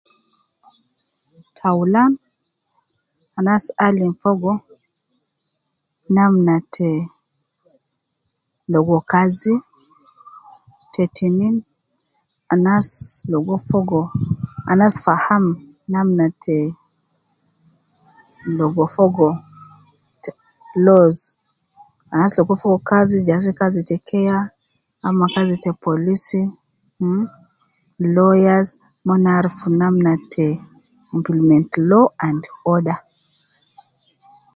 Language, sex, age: Nubi, female, 30-39